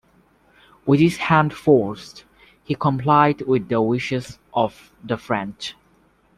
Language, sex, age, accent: English, male, under 19, England English